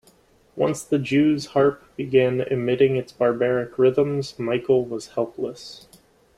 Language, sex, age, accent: English, male, 19-29, United States English